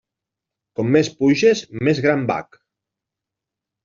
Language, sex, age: Catalan, male, 40-49